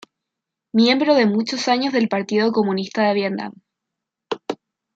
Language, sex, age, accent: Spanish, female, 19-29, Chileno: Chile, Cuyo